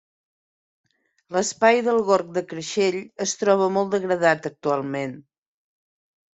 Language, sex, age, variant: Catalan, female, 50-59, Central